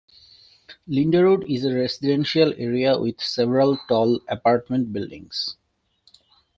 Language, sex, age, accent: English, male, 19-29, England English